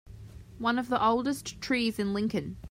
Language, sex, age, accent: English, female, 19-29, Australian English